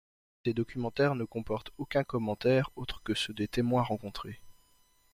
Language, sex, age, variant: French, male, 19-29, Français de métropole